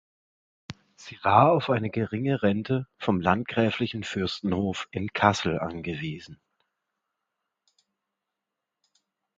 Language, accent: German, Deutschland Deutsch